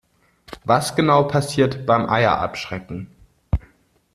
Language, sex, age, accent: German, male, 19-29, Deutschland Deutsch